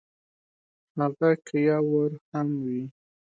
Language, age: Pashto, 19-29